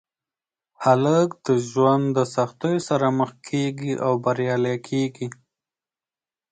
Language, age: Pashto, 19-29